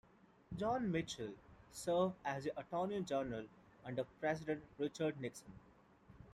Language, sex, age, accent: English, male, 19-29, India and South Asia (India, Pakistan, Sri Lanka)